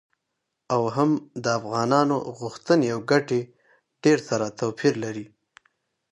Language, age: Pashto, 19-29